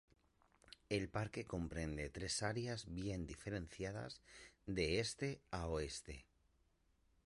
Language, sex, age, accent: Spanish, male, 30-39, España: Norte peninsular (Asturias, Castilla y León, Cantabria, País Vasco, Navarra, Aragón, La Rioja, Guadalajara, Cuenca)